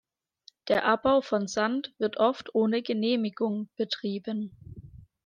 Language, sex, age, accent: German, female, 19-29, Deutschland Deutsch